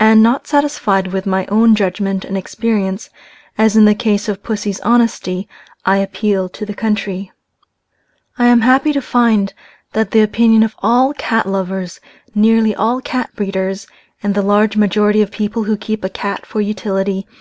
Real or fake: real